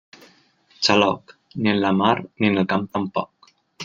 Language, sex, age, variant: Catalan, male, 19-29, Nord-Occidental